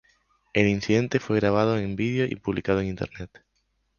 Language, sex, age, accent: Spanish, male, 19-29, España: Islas Canarias